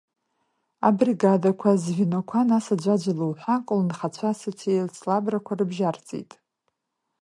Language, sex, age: Abkhazian, female, 30-39